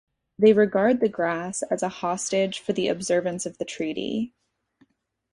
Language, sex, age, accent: English, female, 19-29, United States English